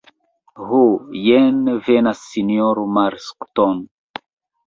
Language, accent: Esperanto, Internacia